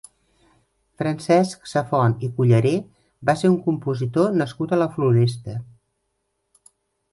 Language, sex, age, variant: Catalan, female, 50-59, Central